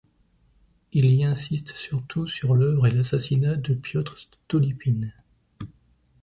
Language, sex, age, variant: French, male, 40-49, Français de métropole